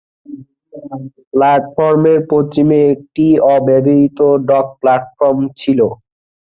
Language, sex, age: Bengali, male, 19-29